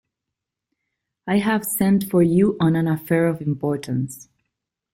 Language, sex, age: English, female, 30-39